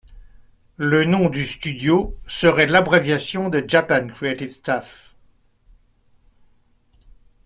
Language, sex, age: French, male, 60-69